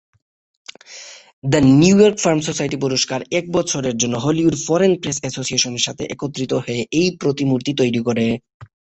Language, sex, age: Bengali, male, 19-29